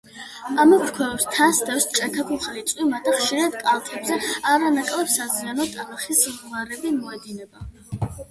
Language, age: Georgian, under 19